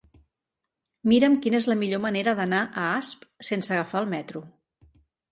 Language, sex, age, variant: Catalan, female, 50-59, Central